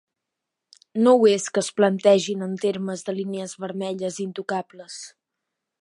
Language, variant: Catalan, Central